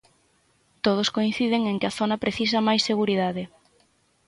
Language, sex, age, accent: Galician, female, 19-29, Central (gheada); Normativo (estándar)